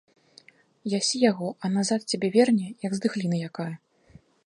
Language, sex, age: Belarusian, female, 30-39